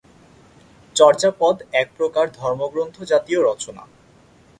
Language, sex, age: Bengali, male, under 19